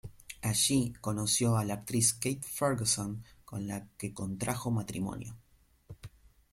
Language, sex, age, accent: Spanish, male, 30-39, Rioplatense: Argentina, Uruguay, este de Bolivia, Paraguay